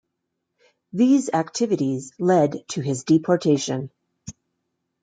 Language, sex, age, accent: English, female, 50-59, United States English